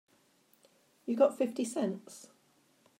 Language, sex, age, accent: English, female, 60-69, England English